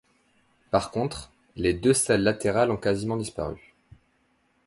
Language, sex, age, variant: French, male, 19-29, Français de métropole